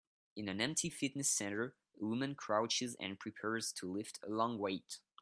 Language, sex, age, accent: English, male, under 19, United States English